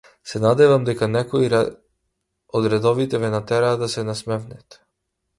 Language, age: Macedonian, 19-29